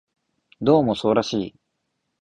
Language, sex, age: Japanese, male, 19-29